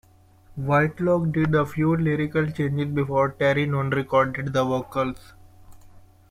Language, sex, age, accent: English, male, 19-29, India and South Asia (India, Pakistan, Sri Lanka)